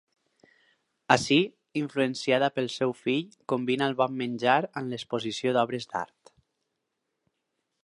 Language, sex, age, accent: Catalan, male, 19-29, valencià